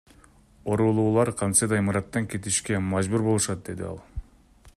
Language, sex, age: Kyrgyz, male, 19-29